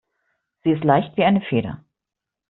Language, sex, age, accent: German, female, 50-59, Deutschland Deutsch